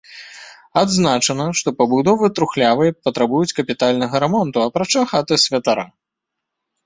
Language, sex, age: Belarusian, male, 30-39